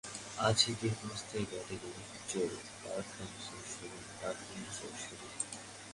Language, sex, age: Bengali, male, under 19